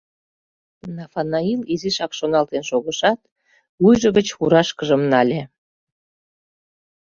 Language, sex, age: Mari, female, 40-49